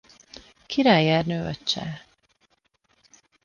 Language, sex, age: Hungarian, female, 30-39